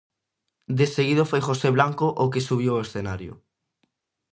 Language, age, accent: Galician, 19-29, Atlántico (seseo e gheada)